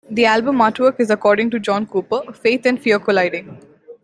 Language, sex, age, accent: English, female, 19-29, India and South Asia (India, Pakistan, Sri Lanka)